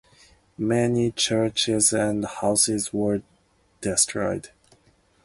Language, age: English, 19-29